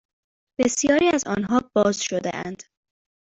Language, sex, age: Persian, female, 19-29